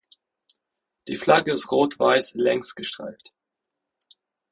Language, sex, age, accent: German, male, 30-39, Deutschland Deutsch